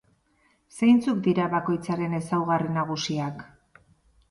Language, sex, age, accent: Basque, female, 40-49, Erdialdekoa edo Nafarra (Gipuzkoa, Nafarroa)